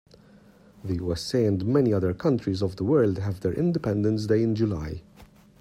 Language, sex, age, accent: English, male, 30-39, England English